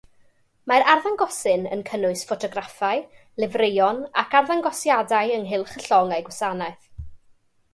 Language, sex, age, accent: Welsh, female, 19-29, Y Deyrnas Unedig Cymraeg